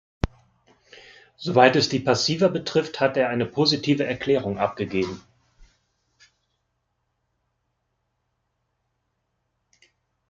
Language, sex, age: German, male, 50-59